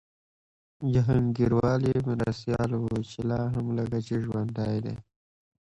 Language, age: Pashto, 19-29